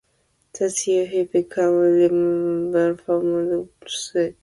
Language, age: English, 19-29